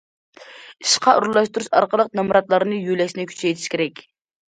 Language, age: Uyghur, 19-29